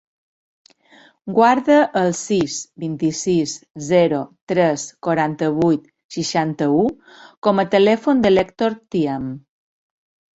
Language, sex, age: Catalan, female, 50-59